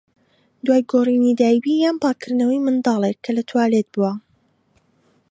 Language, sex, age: Central Kurdish, female, 19-29